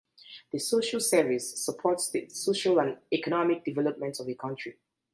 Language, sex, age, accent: English, female, 30-39, England English